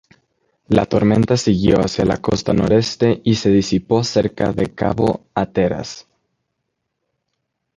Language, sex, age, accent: Spanish, male, under 19, México